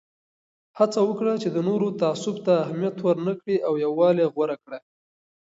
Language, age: Pashto, 19-29